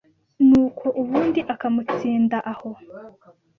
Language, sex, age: Kinyarwanda, male, 30-39